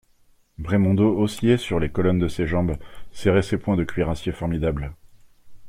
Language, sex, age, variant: French, male, 30-39, Français de métropole